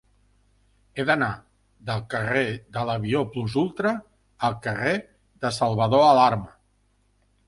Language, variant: Catalan, Central